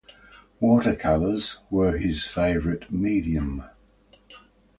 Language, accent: English, Australian English